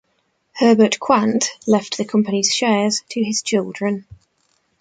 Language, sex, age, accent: English, female, 19-29, England English